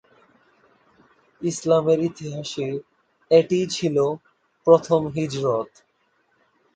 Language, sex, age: Bengali, male, 19-29